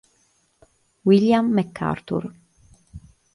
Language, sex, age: Italian, female, 30-39